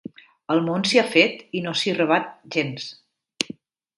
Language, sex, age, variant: Catalan, female, 40-49, Central